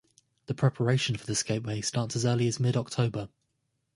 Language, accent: English, England English